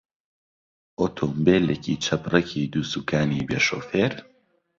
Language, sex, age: Central Kurdish, male, under 19